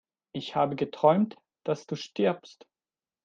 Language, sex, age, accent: German, male, 40-49, Schweizerdeutsch